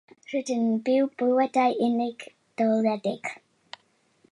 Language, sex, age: Welsh, female, under 19